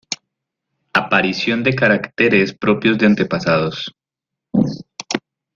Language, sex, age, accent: Spanish, male, 19-29, Andino-Pacífico: Colombia, Perú, Ecuador, oeste de Bolivia y Venezuela andina